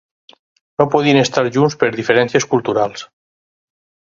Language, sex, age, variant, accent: Catalan, male, 50-59, Valencià meridional, valencià